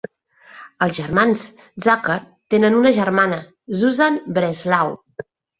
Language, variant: Catalan, Nord-Occidental